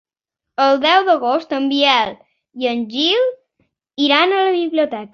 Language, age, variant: Catalan, under 19, Balear